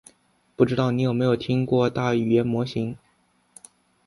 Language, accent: Chinese, 出生地：浙江省